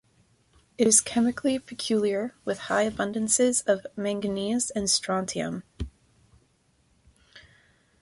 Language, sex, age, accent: English, female, under 19, United States English